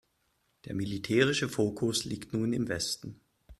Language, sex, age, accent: German, male, 40-49, Deutschland Deutsch